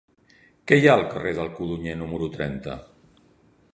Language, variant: Catalan, Central